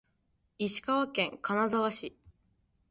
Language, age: Japanese, 19-29